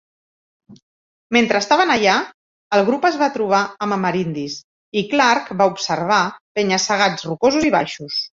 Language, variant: Catalan, Central